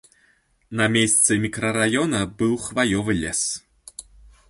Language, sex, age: Belarusian, male, 19-29